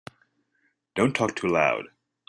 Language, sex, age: English, male, 30-39